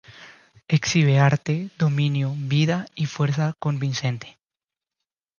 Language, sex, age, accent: Spanish, male, 19-29, Andino-Pacífico: Colombia, Perú, Ecuador, oeste de Bolivia y Venezuela andina